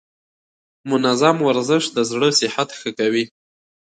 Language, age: Pashto, 19-29